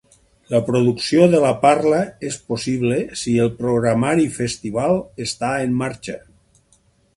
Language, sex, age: Catalan, male, 60-69